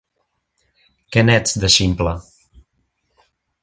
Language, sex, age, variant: Catalan, male, 19-29, Central